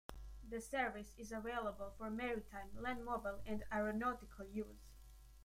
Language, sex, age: English, female, under 19